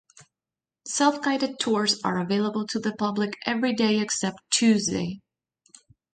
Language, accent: English, United States English